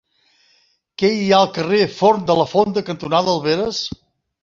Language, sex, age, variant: Catalan, male, 60-69, Septentrional